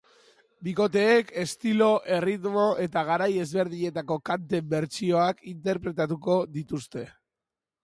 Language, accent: Basque, Mendebalekoa (Araba, Bizkaia, Gipuzkoako mendebaleko herri batzuk)